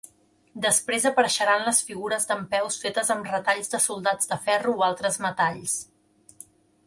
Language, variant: Catalan, Central